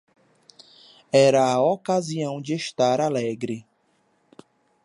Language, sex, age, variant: Portuguese, male, 19-29, Portuguese (Brasil)